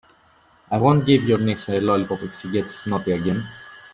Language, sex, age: English, male, 19-29